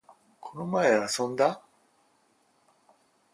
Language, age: Japanese, 50-59